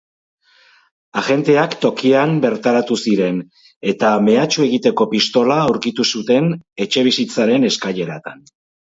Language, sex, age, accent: Basque, male, 60-69, Mendebalekoa (Araba, Bizkaia, Gipuzkoako mendebaleko herri batzuk)